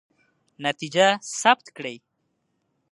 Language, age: Pashto, 30-39